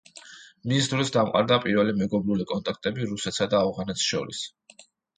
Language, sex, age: Georgian, male, 30-39